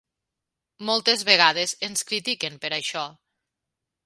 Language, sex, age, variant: Catalan, female, 40-49, Nord-Occidental